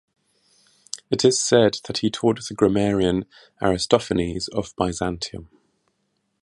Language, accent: English, England English